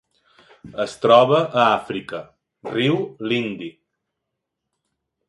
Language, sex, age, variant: Catalan, male, 40-49, Balear